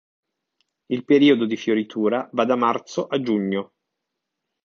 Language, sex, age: Italian, male, 40-49